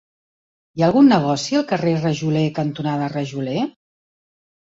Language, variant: Catalan, Central